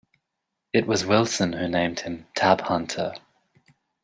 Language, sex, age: English, male, 30-39